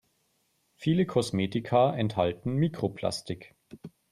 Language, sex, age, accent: German, male, 40-49, Deutschland Deutsch